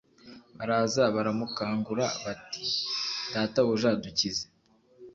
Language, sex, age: Kinyarwanda, male, 19-29